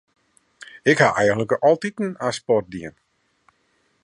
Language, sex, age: Western Frisian, male, 50-59